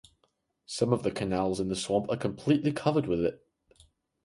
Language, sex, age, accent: English, male, under 19, England English